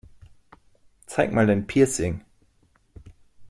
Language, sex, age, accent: German, male, 30-39, Deutschland Deutsch